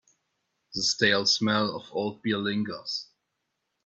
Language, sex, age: English, male, 19-29